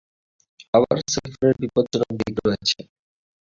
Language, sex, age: Bengali, male, 19-29